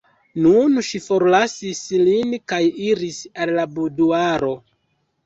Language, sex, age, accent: Esperanto, male, 30-39, Internacia